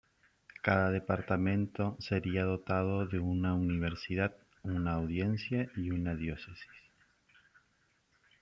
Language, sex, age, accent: Spanish, male, 40-49, Rioplatense: Argentina, Uruguay, este de Bolivia, Paraguay